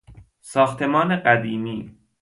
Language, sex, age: Persian, male, 19-29